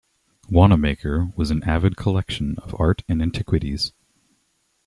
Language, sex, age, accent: English, male, 19-29, United States English